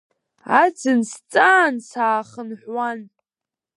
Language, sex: Abkhazian, female